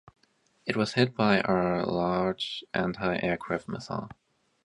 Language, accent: English, United States English